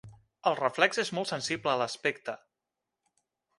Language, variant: Catalan, Central